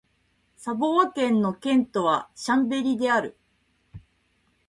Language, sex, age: Japanese, female, 30-39